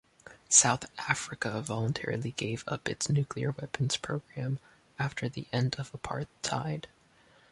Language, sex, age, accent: English, male, 19-29, United States English